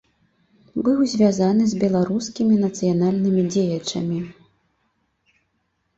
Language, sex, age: Belarusian, female, 19-29